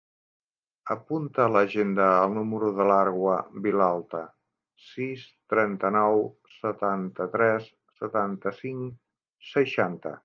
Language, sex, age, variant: Catalan, male, 50-59, Central